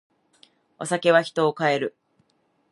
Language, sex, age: Japanese, female, 19-29